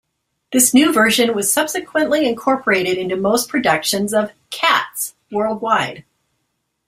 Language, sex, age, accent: English, female, 50-59, United States English